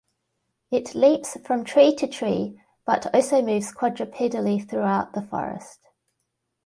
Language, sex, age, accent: English, female, 30-39, Australian English